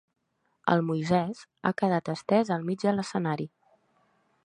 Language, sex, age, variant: Catalan, female, 19-29, Central